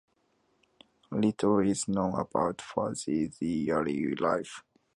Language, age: English, 19-29